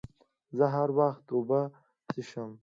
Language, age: Pashto, under 19